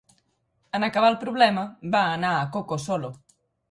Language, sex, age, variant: Catalan, female, 40-49, Central